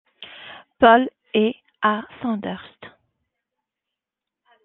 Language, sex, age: French, female, 30-39